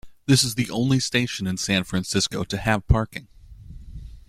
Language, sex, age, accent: English, male, 30-39, United States English